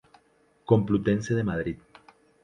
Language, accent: Spanish, Andino-Pacífico: Colombia, Perú, Ecuador, oeste de Bolivia y Venezuela andina